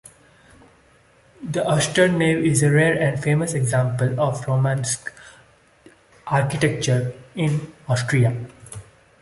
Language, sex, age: English, male, 19-29